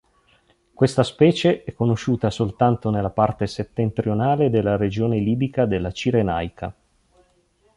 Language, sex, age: Italian, male, 40-49